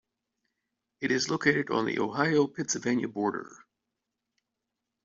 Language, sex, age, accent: English, male, 40-49, United States English